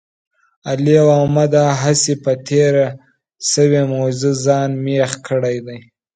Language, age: Pashto, under 19